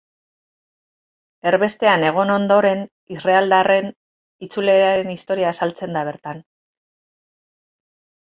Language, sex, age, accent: Basque, female, 50-59, Mendebalekoa (Araba, Bizkaia, Gipuzkoako mendebaleko herri batzuk)